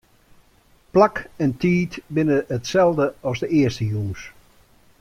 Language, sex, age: Western Frisian, male, 60-69